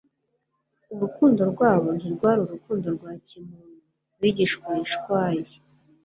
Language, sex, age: Kinyarwanda, female, 19-29